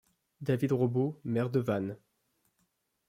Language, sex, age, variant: French, male, 19-29, Français de métropole